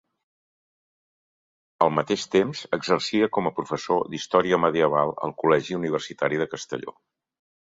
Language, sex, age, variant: Catalan, male, 60-69, Central